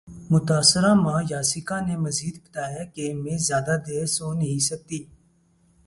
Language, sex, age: Urdu, male, 19-29